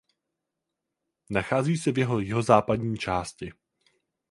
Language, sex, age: Czech, male, 19-29